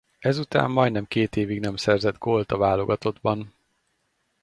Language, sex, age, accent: Hungarian, male, 30-39, budapesti